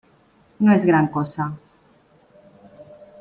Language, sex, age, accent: Spanish, female, 50-59, España: Centro-Sur peninsular (Madrid, Toledo, Castilla-La Mancha)